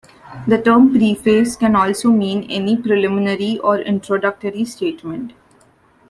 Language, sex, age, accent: English, female, 19-29, India and South Asia (India, Pakistan, Sri Lanka)